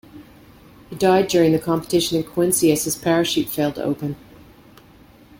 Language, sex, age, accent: English, female, 50-59, Canadian English